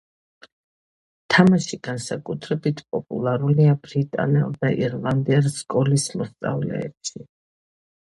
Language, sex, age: Georgian, female, 50-59